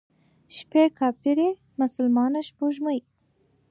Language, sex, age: Pashto, female, 19-29